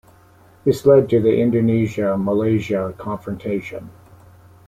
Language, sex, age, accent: English, male, 60-69, Canadian English